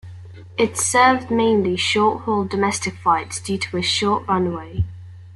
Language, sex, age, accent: English, female, under 19, England English